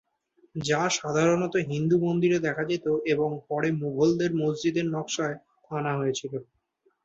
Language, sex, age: Bengali, male, 19-29